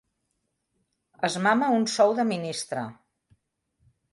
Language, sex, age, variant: Catalan, female, 50-59, Central